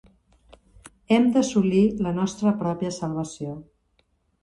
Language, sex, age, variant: Catalan, female, 50-59, Central